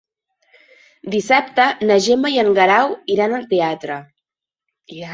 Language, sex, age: Catalan, male, 30-39